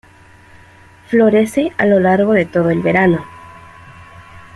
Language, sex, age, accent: Spanish, female, 30-39, América central